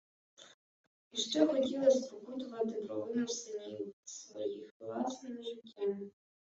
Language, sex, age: Ukrainian, female, 19-29